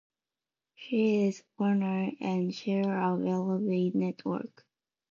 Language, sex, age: English, female, 19-29